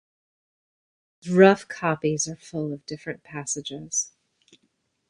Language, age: English, under 19